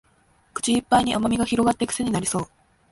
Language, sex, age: Japanese, female, 19-29